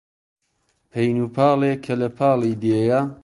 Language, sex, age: Central Kurdish, male, 30-39